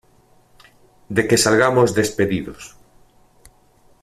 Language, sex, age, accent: Spanish, male, 50-59, España: Norte peninsular (Asturias, Castilla y León, Cantabria, País Vasco, Navarra, Aragón, La Rioja, Guadalajara, Cuenca)